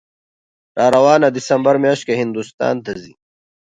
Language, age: Pashto, 30-39